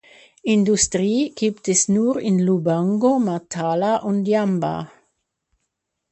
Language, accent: German, Schweizerdeutsch